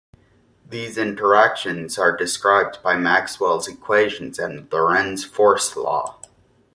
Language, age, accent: English, 19-29, United States English